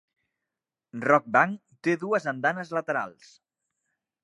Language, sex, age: Catalan, male, 30-39